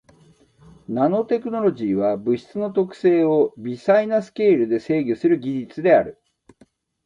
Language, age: Japanese, 60-69